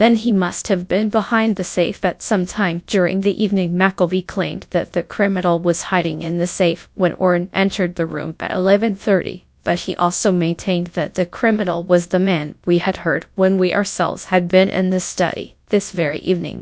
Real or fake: fake